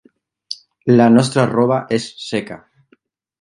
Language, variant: Catalan, Central